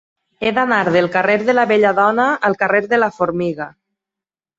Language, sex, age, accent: Catalan, female, 30-39, valencià